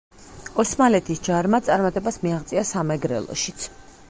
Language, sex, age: Georgian, female, 40-49